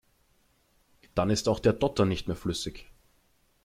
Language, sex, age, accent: German, male, 19-29, Österreichisches Deutsch